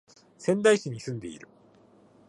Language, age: Japanese, 30-39